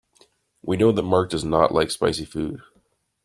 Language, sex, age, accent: English, male, 30-39, Canadian English